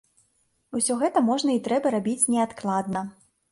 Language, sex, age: Belarusian, female, 19-29